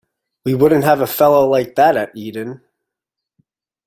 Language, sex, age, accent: English, male, 30-39, United States English